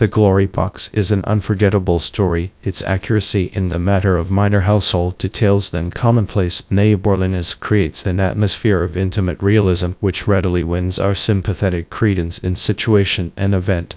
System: TTS, GradTTS